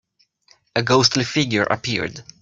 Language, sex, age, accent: English, male, 30-39, United States English